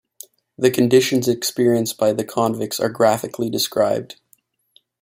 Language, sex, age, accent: English, male, 19-29, Canadian English